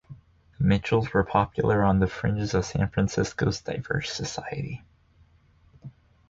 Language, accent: English, United States English